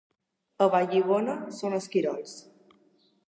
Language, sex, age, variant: Catalan, female, under 19, Balear